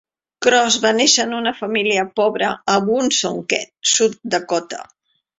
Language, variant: Catalan, Central